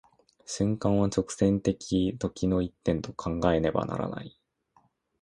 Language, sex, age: Japanese, male, 19-29